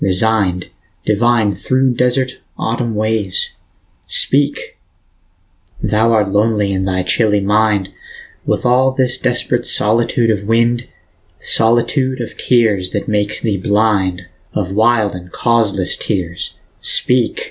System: none